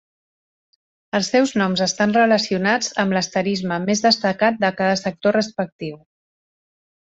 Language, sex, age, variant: Catalan, female, 30-39, Central